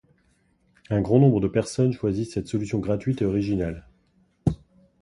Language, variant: French, Français de métropole